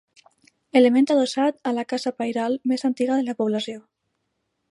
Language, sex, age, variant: Catalan, female, under 19, Alacantí